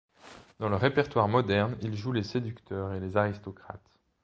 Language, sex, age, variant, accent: French, male, 19-29, Français d'Europe, Français de Suisse